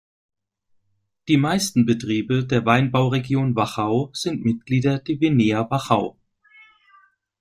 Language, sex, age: German, male, 40-49